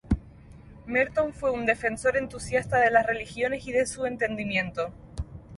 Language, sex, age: Spanish, female, 19-29